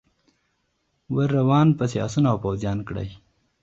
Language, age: Pashto, 19-29